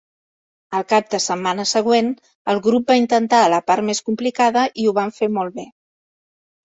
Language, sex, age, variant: Catalan, female, 50-59, Central